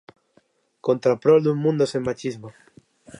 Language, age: Galician, under 19